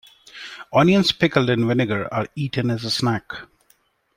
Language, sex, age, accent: English, male, 30-39, India and South Asia (India, Pakistan, Sri Lanka)